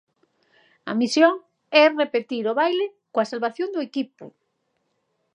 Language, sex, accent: Galician, female, Normativo (estándar)